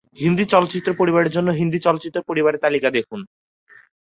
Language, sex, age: Bengali, male, 19-29